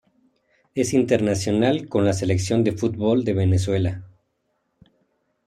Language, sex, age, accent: Spanish, male, 30-39, México